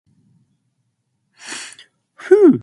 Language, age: English, 19-29